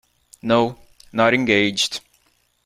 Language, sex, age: English, male, 19-29